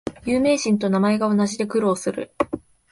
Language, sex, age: Japanese, female, 19-29